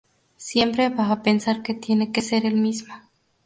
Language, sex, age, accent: Spanish, female, under 19, México